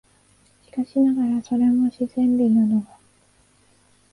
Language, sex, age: Japanese, female, 19-29